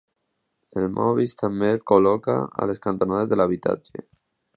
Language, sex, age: Catalan, male, under 19